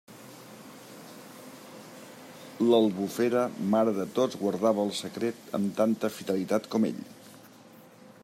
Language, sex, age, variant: Catalan, male, 60-69, Central